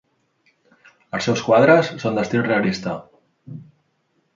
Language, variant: Catalan, Central